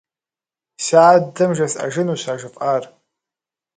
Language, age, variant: Kabardian, 30-39, Адыгэбзэ (Къэбэрдей, Кирил, псоми зэдай)